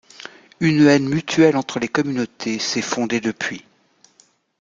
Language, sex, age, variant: French, female, 50-59, Français de métropole